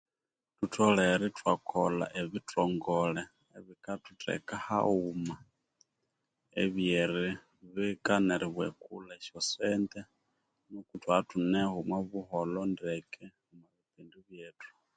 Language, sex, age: Konzo, male, 30-39